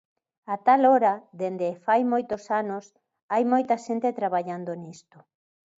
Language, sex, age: Galician, female, 50-59